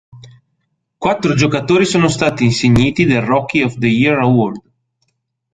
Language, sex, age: Italian, male, 30-39